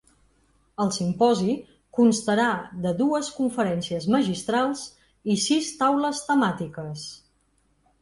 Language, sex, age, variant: Catalan, female, 40-49, Central